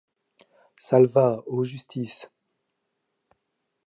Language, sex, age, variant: French, male, 30-39, Français de métropole